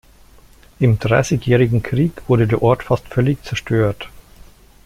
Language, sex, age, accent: German, male, 50-59, Deutschland Deutsch